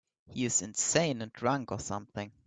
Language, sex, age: English, male, under 19